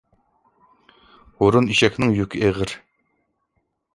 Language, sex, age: Uyghur, male, 40-49